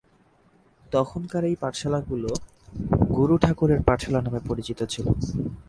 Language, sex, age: Bengali, male, 19-29